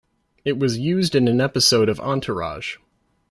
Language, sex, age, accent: English, male, 19-29, United States English